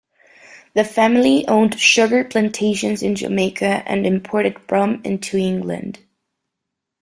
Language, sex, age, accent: English, female, 19-29, United States English